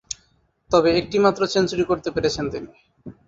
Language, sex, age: Bengali, male, 30-39